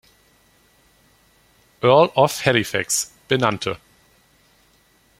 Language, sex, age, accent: German, male, 19-29, Deutschland Deutsch